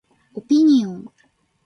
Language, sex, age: Japanese, female, 19-29